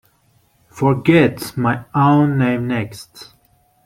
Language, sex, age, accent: English, male, 19-29, United States English